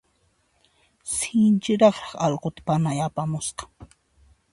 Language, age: Puno Quechua, 50-59